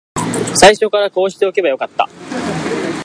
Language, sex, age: Japanese, male, 19-29